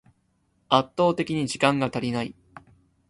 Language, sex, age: Japanese, male, 19-29